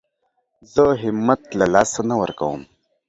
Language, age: Pashto, 30-39